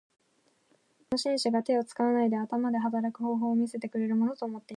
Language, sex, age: Japanese, female, 19-29